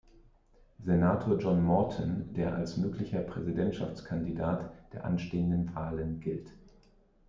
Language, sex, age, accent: German, male, 40-49, Deutschland Deutsch